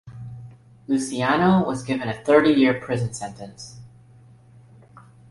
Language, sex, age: English, male, under 19